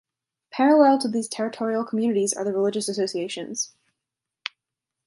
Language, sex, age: English, female, under 19